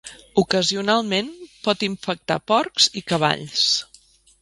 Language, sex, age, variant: Catalan, female, 40-49, Central